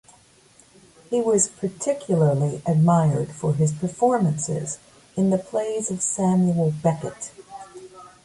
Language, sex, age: English, female, 60-69